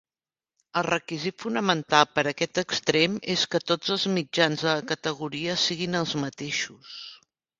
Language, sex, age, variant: Catalan, female, 50-59, Central